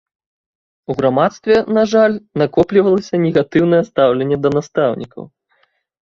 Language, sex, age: Belarusian, male, 30-39